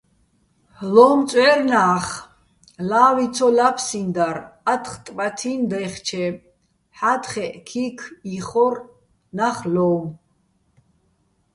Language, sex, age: Bats, female, 60-69